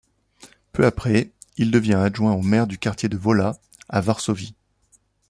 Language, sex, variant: French, male, Français de métropole